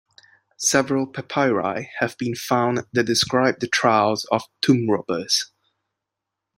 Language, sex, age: English, male, 30-39